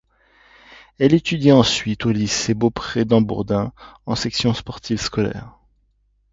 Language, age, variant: French, 40-49, Français de métropole